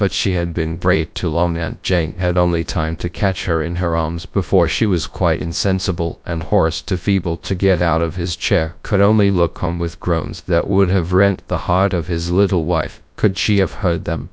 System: TTS, GradTTS